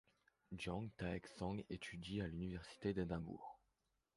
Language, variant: French, Français de métropole